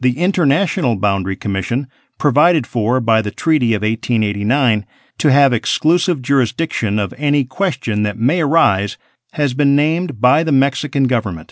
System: none